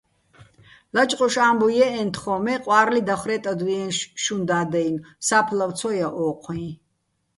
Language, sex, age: Bats, female, 30-39